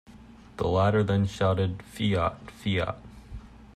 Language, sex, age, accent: English, male, under 19, United States English